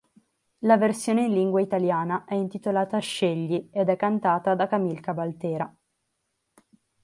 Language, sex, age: Italian, female, 19-29